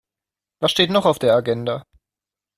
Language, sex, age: German, male, 19-29